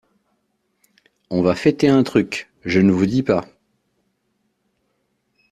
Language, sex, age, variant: French, male, 30-39, Français de métropole